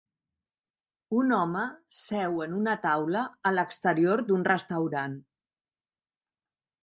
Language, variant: Catalan, Central